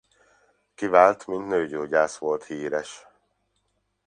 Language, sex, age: Hungarian, male, 50-59